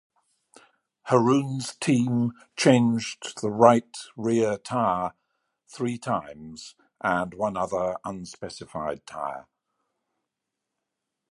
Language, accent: English, England English